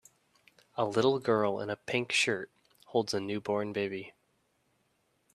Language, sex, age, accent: English, male, 19-29, United States English